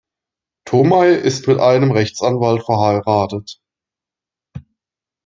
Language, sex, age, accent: German, male, 30-39, Deutschland Deutsch